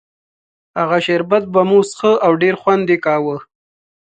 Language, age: Pashto, 30-39